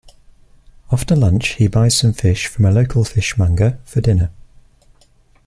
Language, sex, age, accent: English, male, 19-29, England English